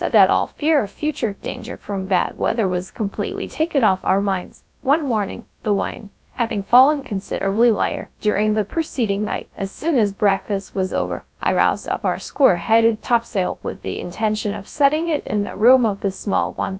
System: TTS, GradTTS